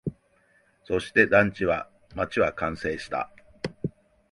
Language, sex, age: Japanese, male, 50-59